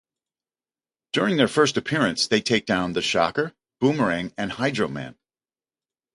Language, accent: English, United States English